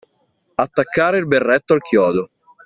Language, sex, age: Italian, male, 19-29